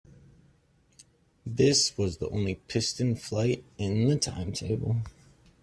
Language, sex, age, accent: English, male, 19-29, United States English